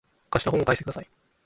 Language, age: Japanese, 19-29